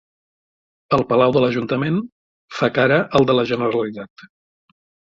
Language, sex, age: Catalan, male, 60-69